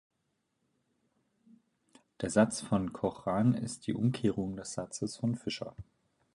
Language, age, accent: German, 19-29, Deutschland Deutsch